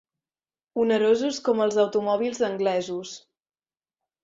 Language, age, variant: Catalan, 19-29, Central